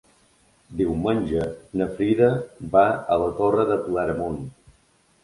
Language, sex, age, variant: Catalan, male, 30-39, Balear